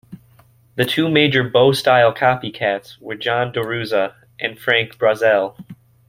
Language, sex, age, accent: English, male, 19-29, United States English